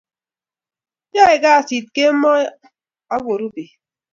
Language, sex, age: Kalenjin, female, 40-49